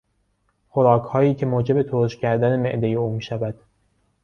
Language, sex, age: Persian, male, 19-29